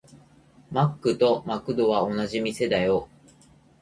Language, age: Japanese, 30-39